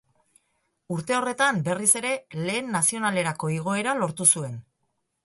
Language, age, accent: Basque, 50-59, Erdialdekoa edo Nafarra (Gipuzkoa, Nafarroa)